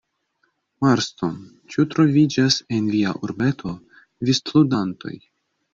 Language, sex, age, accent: Esperanto, male, under 19, Internacia